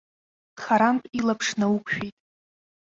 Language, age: Abkhazian, 19-29